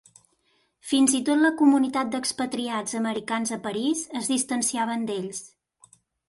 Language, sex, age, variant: Catalan, female, 40-49, Central